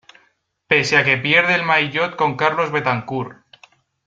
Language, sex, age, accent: Spanish, male, 19-29, España: Centro-Sur peninsular (Madrid, Toledo, Castilla-La Mancha)